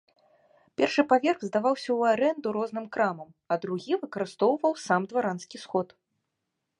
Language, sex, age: Belarusian, female, 19-29